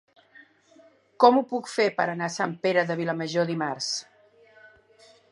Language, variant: Catalan, Central